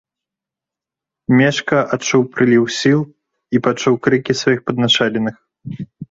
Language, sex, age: Belarusian, male, 30-39